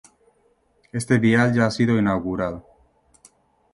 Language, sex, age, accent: Spanish, male, 30-39, España: Norte peninsular (Asturias, Castilla y León, Cantabria, País Vasco, Navarra, Aragón, La Rioja, Guadalajara, Cuenca)